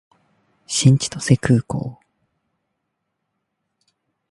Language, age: Japanese, 19-29